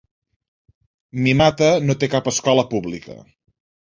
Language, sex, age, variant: Catalan, male, 19-29, Central